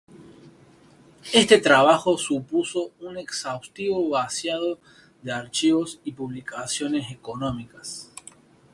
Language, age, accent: Spanish, 19-29, Rioplatense: Argentina, Uruguay, este de Bolivia, Paraguay